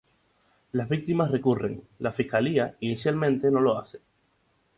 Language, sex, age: Spanish, male, 19-29